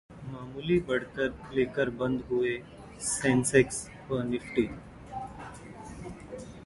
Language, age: Hindi, 30-39